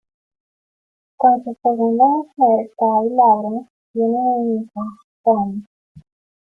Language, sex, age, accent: Spanish, female, 30-39, Andino-Pacífico: Colombia, Perú, Ecuador, oeste de Bolivia y Venezuela andina